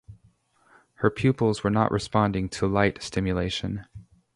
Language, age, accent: English, 30-39, United States English